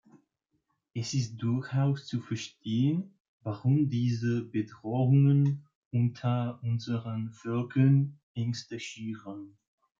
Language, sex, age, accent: German, male, 19-29, Deutschland Deutsch